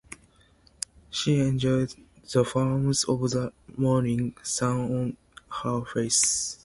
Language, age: Japanese, 19-29